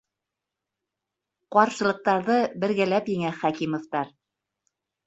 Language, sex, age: Bashkir, female, 40-49